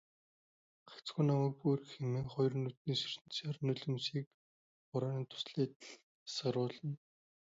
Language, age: Mongolian, 19-29